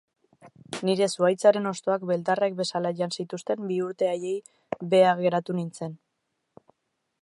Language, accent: Basque, Mendebalekoa (Araba, Bizkaia, Gipuzkoako mendebaleko herri batzuk)